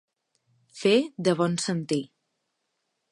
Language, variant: Catalan, Central